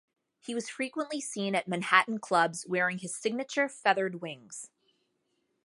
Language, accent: English, United States English